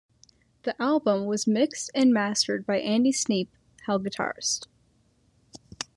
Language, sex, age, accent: English, female, under 19, United States English